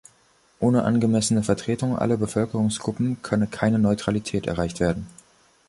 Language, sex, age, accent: German, male, under 19, Deutschland Deutsch